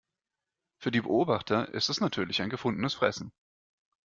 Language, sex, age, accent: German, male, 30-39, Deutschland Deutsch